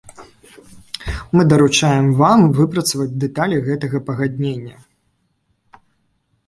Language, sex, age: Belarusian, male, 19-29